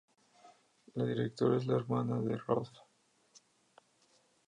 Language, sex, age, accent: Spanish, male, 19-29, México